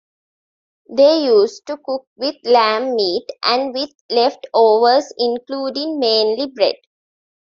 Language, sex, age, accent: English, female, 19-29, India and South Asia (India, Pakistan, Sri Lanka)